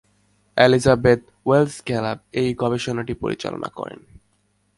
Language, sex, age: Bengali, male, 19-29